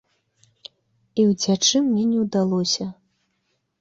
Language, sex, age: Belarusian, female, 30-39